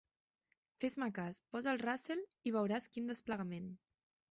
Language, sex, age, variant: Catalan, female, 19-29, Central